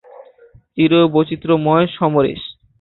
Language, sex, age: Bengali, male, under 19